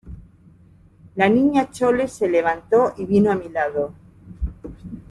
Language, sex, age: Spanish, female, 50-59